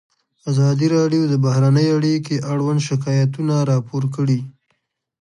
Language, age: Pashto, 30-39